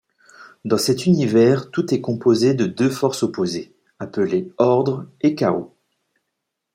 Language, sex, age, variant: French, male, 30-39, Français de métropole